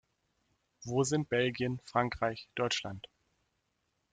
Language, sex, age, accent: German, male, 30-39, Deutschland Deutsch